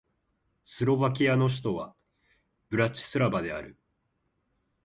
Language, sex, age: Japanese, male, 19-29